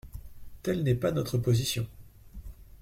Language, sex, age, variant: French, male, 19-29, Français de métropole